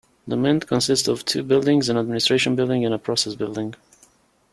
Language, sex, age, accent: English, male, 30-39, United States English